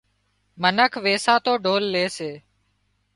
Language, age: Wadiyara Koli, 19-29